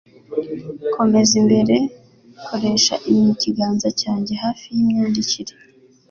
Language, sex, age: Kinyarwanda, female, under 19